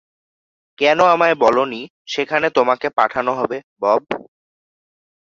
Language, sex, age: Bengali, male, under 19